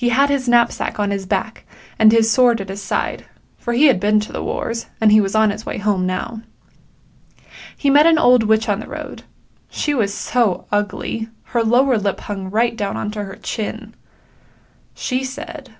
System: none